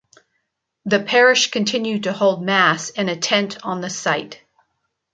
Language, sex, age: English, female, 60-69